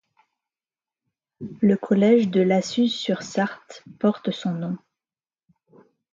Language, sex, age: French, female, 50-59